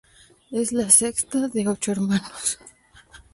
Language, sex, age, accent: Spanish, female, 19-29, México